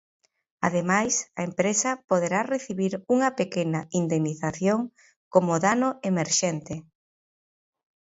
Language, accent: Galician, Central (gheada)